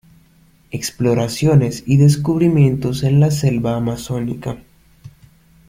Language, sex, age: Spanish, male, under 19